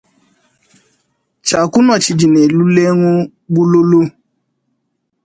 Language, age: Luba-Lulua, 30-39